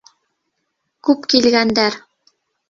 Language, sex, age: Bashkir, female, 30-39